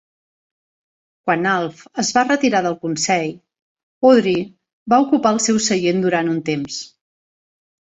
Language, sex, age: Catalan, female, 40-49